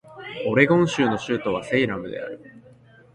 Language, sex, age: Japanese, male, 19-29